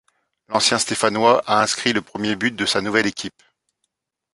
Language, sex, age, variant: French, male, 40-49, Français de métropole